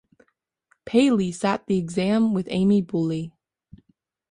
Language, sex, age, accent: English, female, under 19, United States English